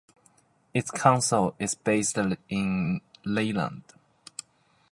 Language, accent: English, United States English